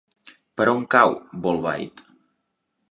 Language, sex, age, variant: Catalan, male, 19-29, Central